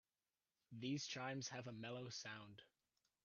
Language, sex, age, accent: English, male, under 19, United States English